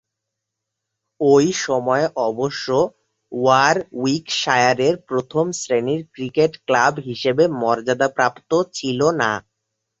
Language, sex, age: Bengali, male, 19-29